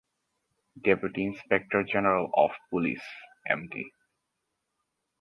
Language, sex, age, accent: English, male, 19-29, United States English